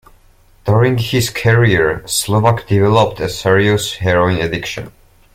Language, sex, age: English, male, under 19